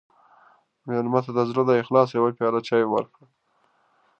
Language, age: Pashto, 30-39